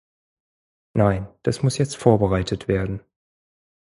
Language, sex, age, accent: German, male, 30-39, Deutschland Deutsch